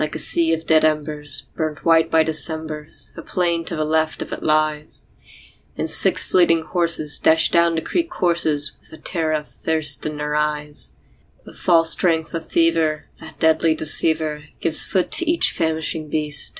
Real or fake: real